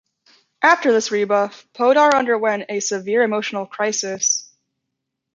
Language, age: English, 19-29